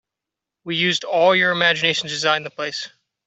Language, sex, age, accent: English, male, 30-39, United States English